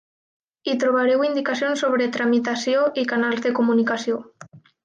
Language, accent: Catalan, valencià